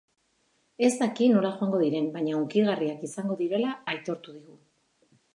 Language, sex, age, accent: Basque, female, 40-49, Erdialdekoa edo Nafarra (Gipuzkoa, Nafarroa)